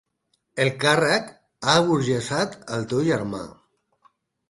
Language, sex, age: Catalan, male, 50-59